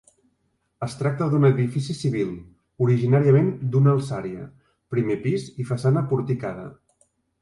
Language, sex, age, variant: Catalan, male, 40-49, Central